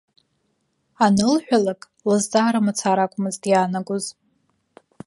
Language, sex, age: Abkhazian, female, 19-29